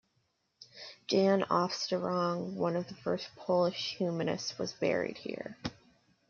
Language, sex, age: English, female, 19-29